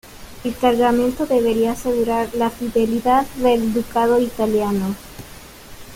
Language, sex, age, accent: Spanish, female, 30-39, Caribe: Cuba, Venezuela, Puerto Rico, República Dominicana, Panamá, Colombia caribeña, México caribeño, Costa del golfo de México